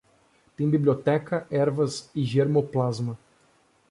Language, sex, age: Portuguese, male, 19-29